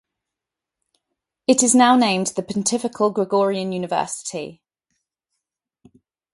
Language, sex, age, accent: English, female, 19-29, England English